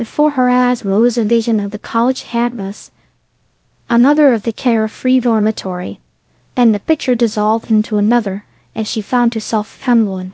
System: TTS, VITS